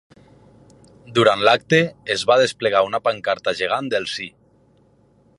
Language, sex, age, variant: Catalan, male, 30-39, Nord-Occidental